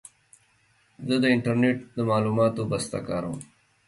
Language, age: Pashto, 19-29